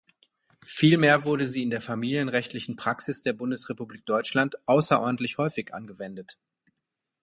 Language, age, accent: German, 40-49, Deutschland Deutsch